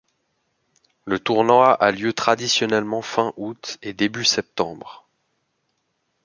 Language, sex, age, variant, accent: French, male, 19-29, Français d'Europe, Français de Suisse